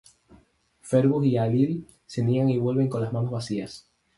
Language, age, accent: Spanish, 19-29, España: Islas Canarias